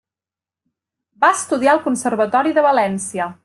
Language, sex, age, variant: Catalan, female, 30-39, Central